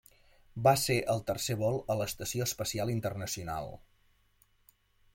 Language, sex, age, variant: Catalan, male, 40-49, Central